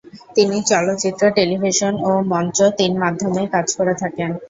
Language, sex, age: Bengali, female, 19-29